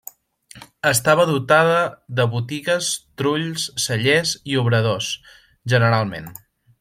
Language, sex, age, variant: Catalan, male, 19-29, Central